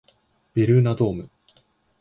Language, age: Japanese, 19-29